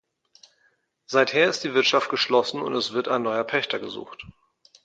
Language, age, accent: German, 50-59, Deutschland Deutsch